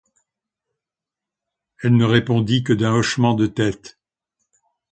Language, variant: French, Français de métropole